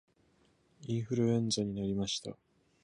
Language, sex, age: Japanese, male, 19-29